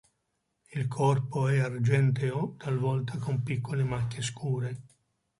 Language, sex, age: Italian, male, 70-79